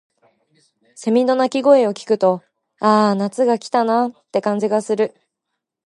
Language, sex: Japanese, female